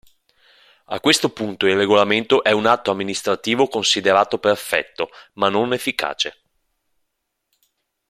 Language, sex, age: Italian, male, 30-39